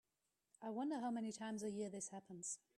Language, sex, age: English, female, 30-39